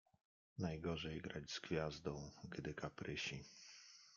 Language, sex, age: Polish, male, 30-39